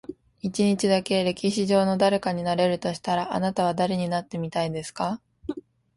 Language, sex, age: Japanese, female, 19-29